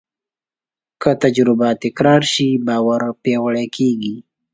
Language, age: Pashto, 19-29